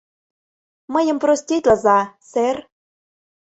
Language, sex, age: Mari, female, 19-29